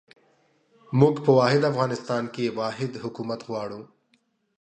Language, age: Pashto, 30-39